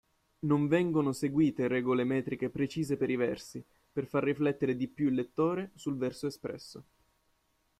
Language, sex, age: Italian, male, 19-29